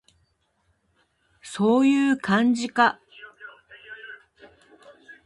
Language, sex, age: Japanese, female, 50-59